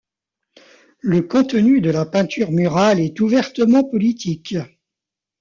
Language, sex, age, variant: French, male, 40-49, Français de métropole